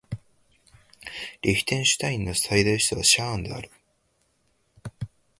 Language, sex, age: Japanese, male, under 19